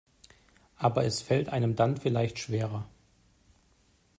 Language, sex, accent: German, male, Deutschland Deutsch